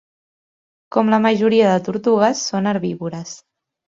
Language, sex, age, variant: Catalan, female, 19-29, Central